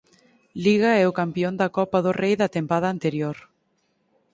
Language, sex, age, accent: Galician, female, 19-29, Oriental (común en zona oriental)